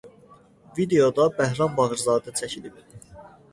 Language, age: Azerbaijani, 19-29